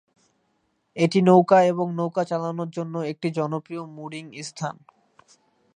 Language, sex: Bengali, male